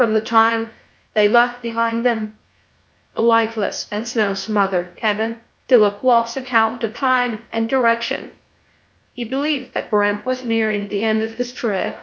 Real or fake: fake